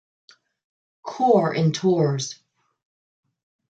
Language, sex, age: English, female, 50-59